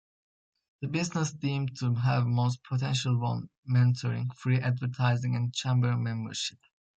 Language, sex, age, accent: English, male, under 19, United States English